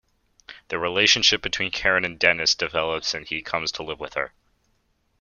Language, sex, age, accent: English, male, under 19, United States English